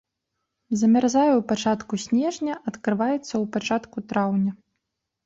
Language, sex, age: Belarusian, male, 19-29